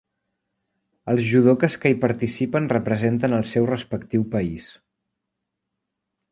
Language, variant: Catalan, Central